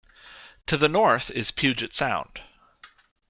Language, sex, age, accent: English, male, 30-39, Canadian English